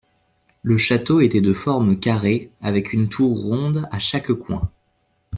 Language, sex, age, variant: French, male, 19-29, Français de métropole